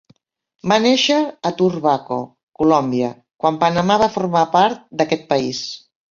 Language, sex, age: Catalan, female, 60-69